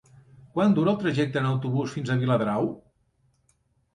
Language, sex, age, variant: Catalan, male, 50-59, Central